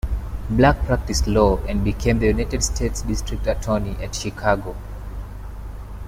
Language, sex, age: English, male, 19-29